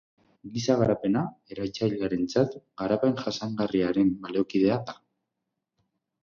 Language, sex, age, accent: Basque, male, 19-29, Mendebalekoa (Araba, Bizkaia, Gipuzkoako mendebaleko herri batzuk)